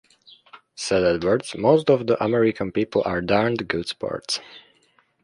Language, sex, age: English, male, under 19